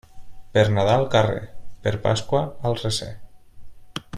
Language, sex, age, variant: Catalan, male, 19-29, Nord-Occidental